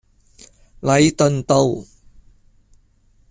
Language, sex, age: Cantonese, male, 50-59